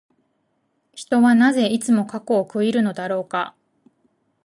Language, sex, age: Japanese, female, 40-49